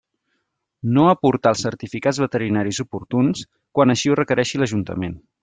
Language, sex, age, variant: Catalan, male, 30-39, Central